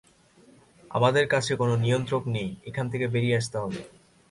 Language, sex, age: Bengali, male, 19-29